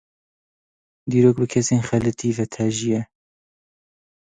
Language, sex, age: Kurdish, male, 19-29